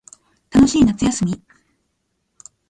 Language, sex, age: Japanese, female, 30-39